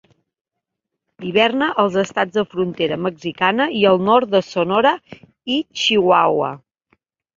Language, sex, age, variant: Catalan, female, 40-49, Central